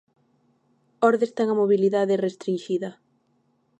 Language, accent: Galician, Oriental (común en zona oriental)